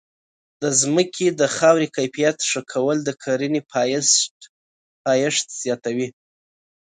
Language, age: Pashto, 30-39